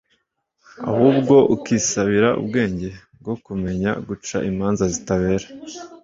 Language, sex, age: Kinyarwanda, female, 19-29